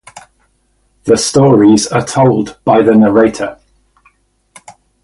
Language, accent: English, England English